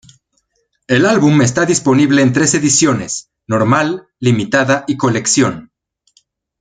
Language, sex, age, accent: Spanish, male, 30-39, México